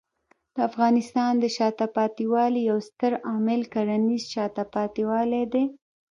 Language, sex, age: Pashto, female, 19-29